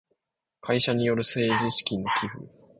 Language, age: Japanese, 19-29